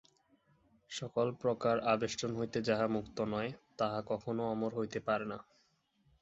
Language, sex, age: Bengali, male, 19-29